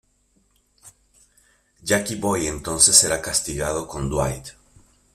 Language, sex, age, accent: Spanish, male, 40-49, Caribe: Cuba, Venezuela, Puerto Rico, República Dominicana, Panamá, Colombia caribeña, México caribeño, Costa del golfo de México